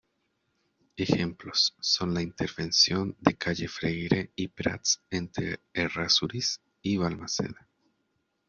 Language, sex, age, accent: Spanish, male, 30-39, América central